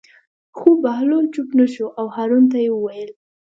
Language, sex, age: Pashto, female, under 19